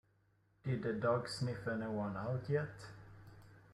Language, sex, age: English, male, 19-29